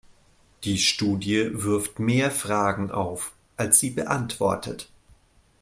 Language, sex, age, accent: German, male, 30-39, Deutschland Deutsch